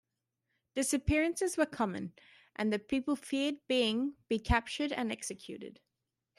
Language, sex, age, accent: English, female, 19-29, Australian English